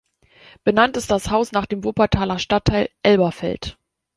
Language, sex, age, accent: German, female, 30-39, Deutschland Deutsch